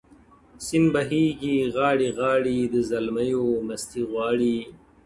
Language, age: Pashto, 19-29